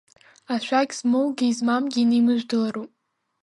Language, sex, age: Abkhazian, female, under 19